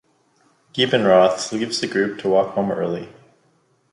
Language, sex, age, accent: English, male, 30-39, Canadian English